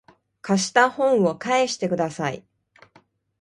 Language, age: Japanese, 40-49